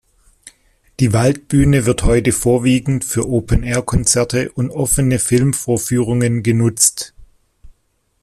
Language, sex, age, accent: German, male, 50-59, Deutschland Deutsch